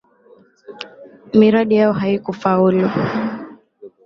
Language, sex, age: Swahili, female, 19-29